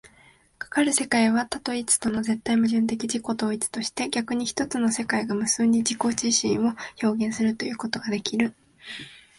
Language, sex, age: Japanese, female, 19-29